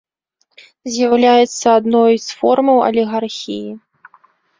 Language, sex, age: Belarusian, female, 19-29